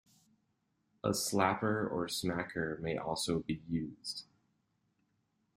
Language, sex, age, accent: English, male, 30-39, United States English